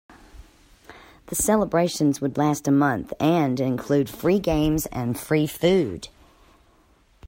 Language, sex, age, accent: English, female, 50-59, United States English